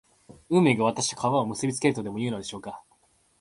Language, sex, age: Japanese, male, 19-29